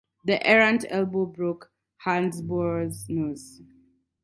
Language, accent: English, Kenyan English